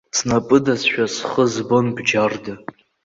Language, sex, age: Abkhazian, male, under 19